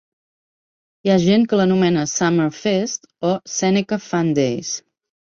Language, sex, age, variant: Catalan, female, 30-39, Central